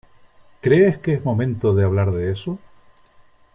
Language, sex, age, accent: Spanish, male, 60-69, España: Islas Canarias